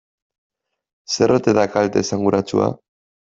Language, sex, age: Basque, male, 19-29